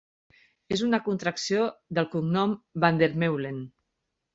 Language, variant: Catalan, Central